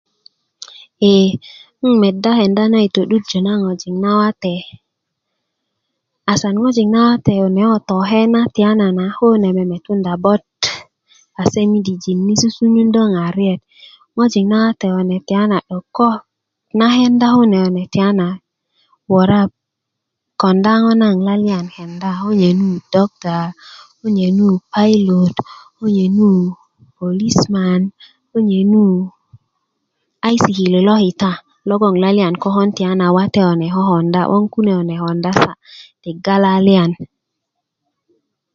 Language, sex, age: Kuku, female, 19-29